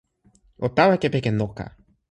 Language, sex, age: Toki Pona, male, 19-29